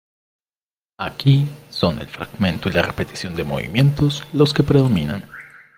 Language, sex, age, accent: Spanish, male, 19-29, Andino-Pacífico: Colombia, Perú, Ecuador, oeste de Bolivia y Venezuela andina